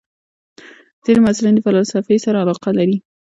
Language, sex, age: Pashto, female, under 19